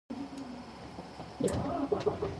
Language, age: English, 19-29